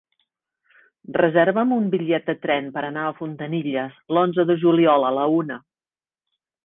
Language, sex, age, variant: Catalan, female, 50-59, Central